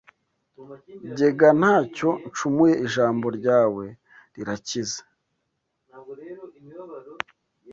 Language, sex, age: Kinyarwanda, male, 19-29